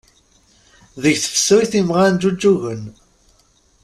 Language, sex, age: Kabyle, male, 30-39